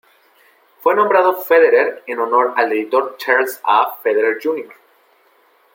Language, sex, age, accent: Spanish, male, 19-29, México